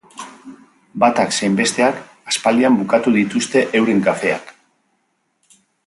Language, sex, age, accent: Basque, male, 50-59, Mendebalekoa (Araba, Bizkaia, Gipuzkoako mendebaleko herri batzuk)